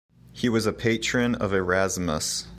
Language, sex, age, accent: English, male, 19-29, United States English